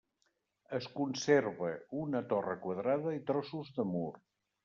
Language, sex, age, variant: Catalan, male, 60-69, Septentrional